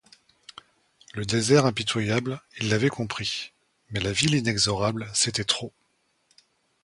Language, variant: French, Français de métropole